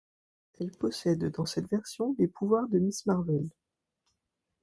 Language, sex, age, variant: French, female, 40-49, Français de métropole